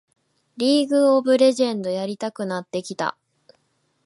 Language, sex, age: Japanese, female, 19-29